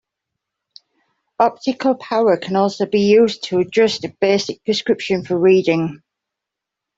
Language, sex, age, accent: English, female, 40-49, England English